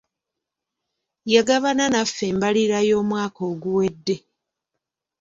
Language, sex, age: Ganda, female, 50-59